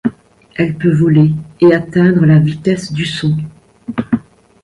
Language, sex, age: French, female, 60-69